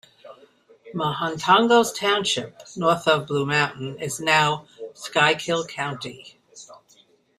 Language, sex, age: English, female, 70-79